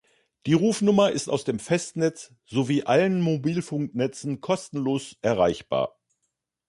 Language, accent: German, Deutschland Deutsch